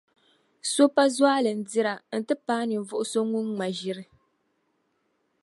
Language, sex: Dagbani, female